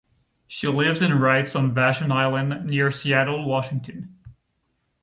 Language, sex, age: English, male, 19-29